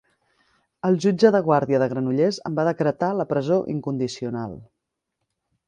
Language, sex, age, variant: Catalan, female, 30-39, Central